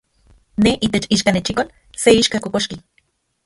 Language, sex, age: Central Puebla Nahuatl, female, 40-49